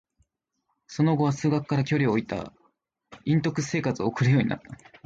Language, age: Japanese, 19-29